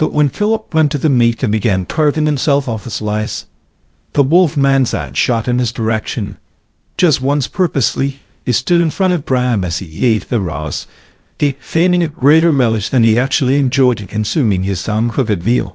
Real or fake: fake